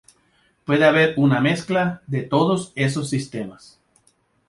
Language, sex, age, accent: Spanish, male, 40-49, Caribe: Cuba, Venezuela, Puerto Rico, República Dominicana, Panamá, Colombia caribeña, México caribeño, Costa del golfo de México